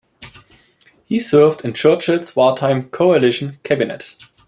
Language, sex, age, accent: English, male, 30-39, England English